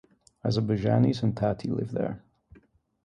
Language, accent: English, England English